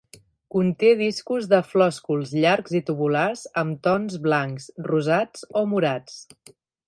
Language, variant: Catalan, Central